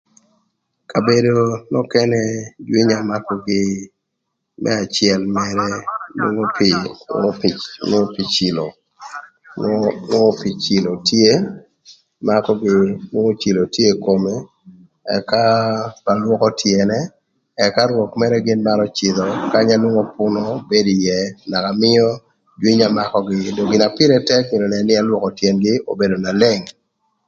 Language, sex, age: Thur, male, 60-69